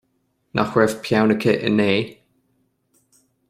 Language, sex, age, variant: Irish, male, 19-29, Gaeilge na Mumhan